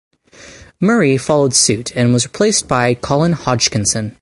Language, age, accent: English, 19-29, Canadian English